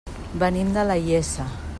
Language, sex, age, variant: Catalan, female, 50-59, Central